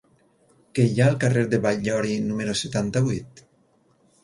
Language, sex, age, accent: Catalan, male, 50-59, valencià